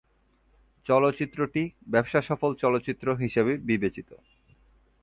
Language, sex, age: Bengali, male, 30-39